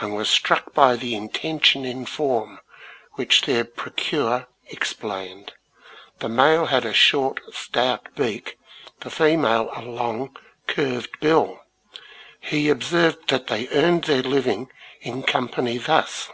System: none